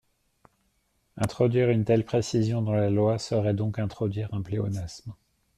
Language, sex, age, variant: French, male, 30-39, Français de métropole